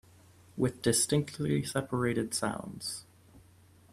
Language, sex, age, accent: English, male, 19-29, United States English